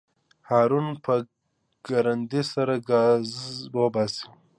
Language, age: Pashto, 19-29